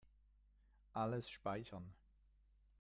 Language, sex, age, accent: German, male, 50-59, Schweizerdeutsch